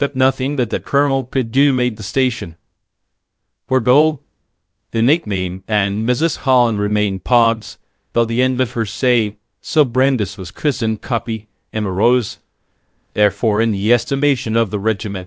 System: TTS, VITS